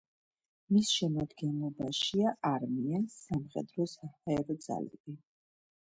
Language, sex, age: Georgian, female, 50-59